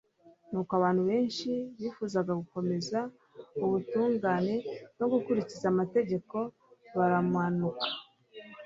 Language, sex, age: Kinyarwanda, female, 30-39